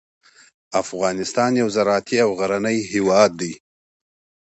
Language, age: Pashto, 40-49